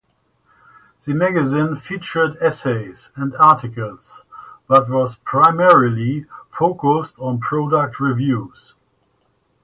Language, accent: English, United States English